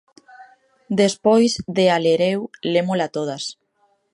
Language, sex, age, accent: Galician, female, 19-29, Normativo (estándar)